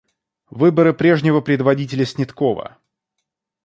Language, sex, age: Russian, male, 19-29